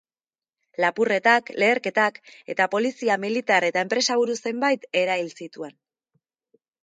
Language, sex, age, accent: Basque, female, 30-39, Erdialdekoa edo Nafarra (Gipuzkoa, Nafarroa)